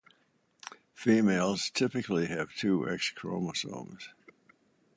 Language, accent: English, United States English